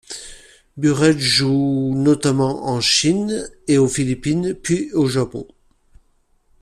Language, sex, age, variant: French, male, 50-59, Français de métropole